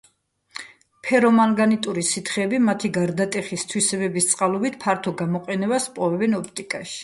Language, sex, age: Georgian, female, 40-49